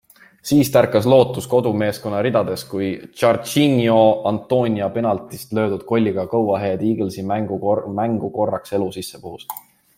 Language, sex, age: Estonian, male, 19-29